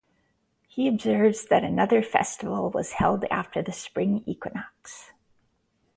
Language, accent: English, United States English